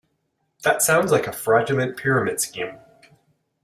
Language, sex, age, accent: English, male, 30-39, Canadian English